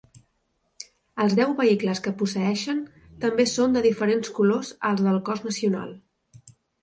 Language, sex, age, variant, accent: Catalan, female, 30-39, Central, central